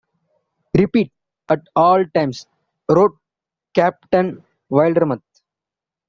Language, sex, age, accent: English, male, 19-29, India and South Asia (India, Pakistan, Sri Lanka)